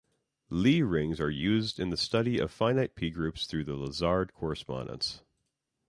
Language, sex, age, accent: English, male, 19-29, United States English